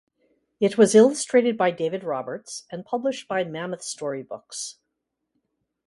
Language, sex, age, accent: English, female, 60-69, United States English